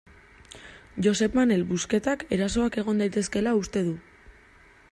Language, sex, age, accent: Basque, female, 19-29, Mendebalekoa (Araba, Bizkaia, Gipuzkoako mendebaleko herri batzuk)